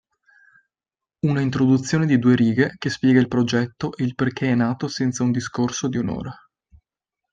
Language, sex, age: Italian, male, 19-29